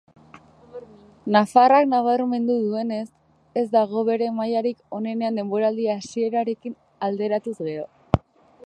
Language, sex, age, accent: Basque, female, 19-29, Mendebalekoa (Araba, Bizkaia, Gipuzkoako mendebaleko herri batzuk)